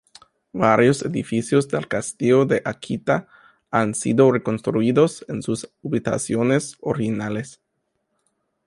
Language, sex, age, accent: Spanish, male, 19-29, América central